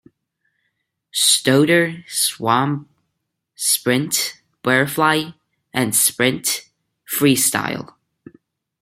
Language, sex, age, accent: English, male, under 19, United States English